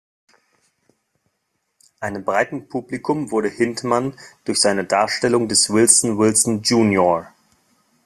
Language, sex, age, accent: German, male, 30-39, Deutschland Deutsch